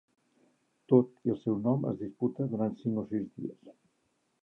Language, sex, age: Catalan, male, 60-69